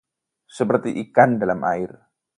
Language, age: Indonesian, 30-39